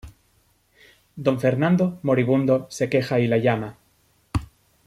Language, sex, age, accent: Spanish, male, 19-29, España: Norte peninsular (Asturias, Castilla y León, Cantabria, País Vasco, Navarra, Aragón, La Rioja, Guadalajara, Cuenca)